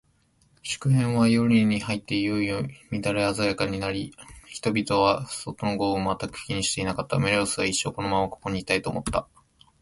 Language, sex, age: Japanese, male, 19-29